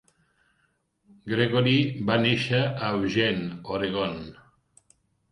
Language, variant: Catalan, Central